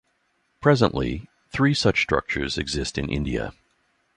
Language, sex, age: English, male, 60-69